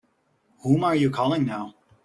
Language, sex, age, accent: English, male, 30-39, United States English